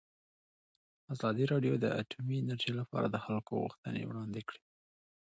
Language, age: Pashto, 19-29